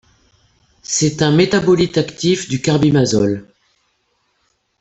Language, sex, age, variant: French, female, 60-69, Français de métropole